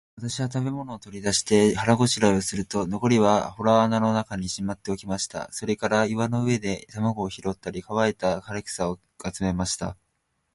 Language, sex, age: Japanese, male, 19-29